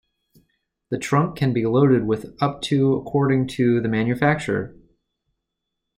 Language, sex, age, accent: English, male, 30-39, United States English